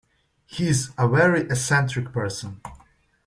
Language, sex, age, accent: English, male, 19-29, United States English